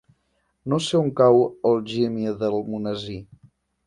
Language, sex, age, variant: Catalan, male, 19-29, Central